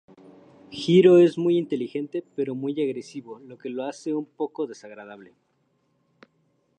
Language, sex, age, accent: Spanish, male, 19-29, México